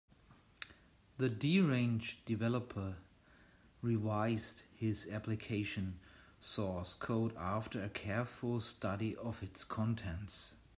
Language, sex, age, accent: English, male, 40-49, England English